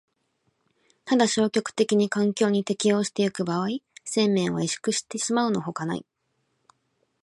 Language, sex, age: Japanese, female, 19-29